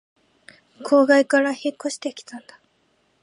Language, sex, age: Japanese, female, 19-29